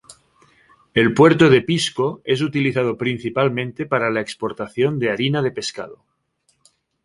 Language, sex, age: Spanish, female, 50-59